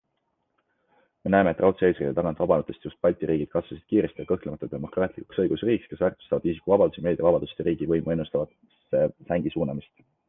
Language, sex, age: Estonian, male, 19-29